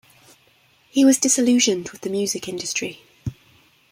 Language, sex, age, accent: English, female, 19-29, England English